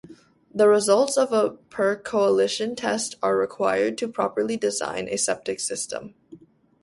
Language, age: English, 19-29